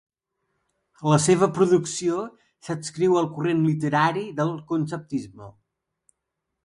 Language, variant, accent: Catalan, Central, central